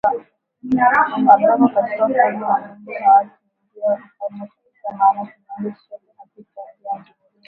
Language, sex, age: Swahili, female, 19-29